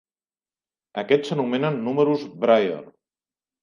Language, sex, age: Catalan, male, 40-49